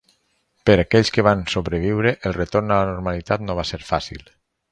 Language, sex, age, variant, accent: Catalan, male, 50-59, Valencià meridional, valencià